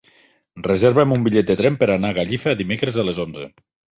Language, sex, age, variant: Catalan, male, 40-49, Septentrional